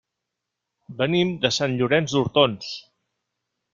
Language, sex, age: Catalan, male, 40-49